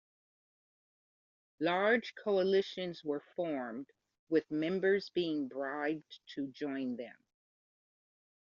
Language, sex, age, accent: English, female, 50-59, United States English